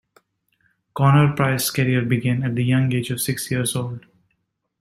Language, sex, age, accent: English, male, 19-29, United States English